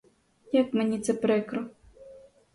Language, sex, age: Ukrainian, female, 19-29